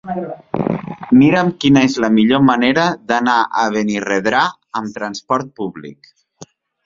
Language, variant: Catalan, Nord-Occidental